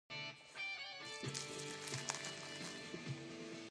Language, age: English, under 19